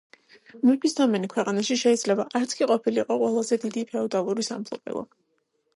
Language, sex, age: Georgian, female, 19-29